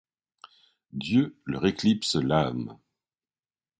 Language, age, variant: French, 50-59, Français de métropole